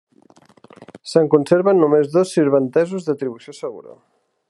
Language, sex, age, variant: Catalan, male, 30-39, Central